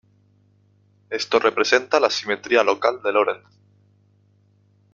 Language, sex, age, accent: Spanish, male, 19-29, España: Norte peninsular (Asturias, Castilla y León, Cantabria, País Vasco, Navarra, Aragón, La Rioja, Guadalajara, Cuenca)